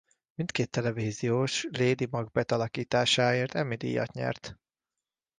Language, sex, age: Hungarian, male, 30-39